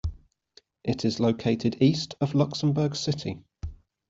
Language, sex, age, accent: English, male, 30-39, England English